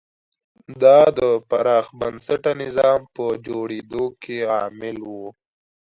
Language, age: Pashto, under 19